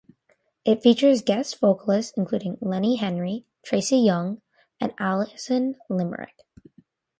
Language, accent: English, United States English